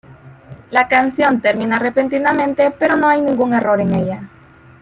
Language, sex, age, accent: Spanish, female, 19-29, América central